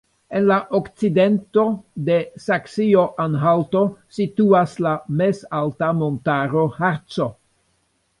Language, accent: Esperanto, Internacia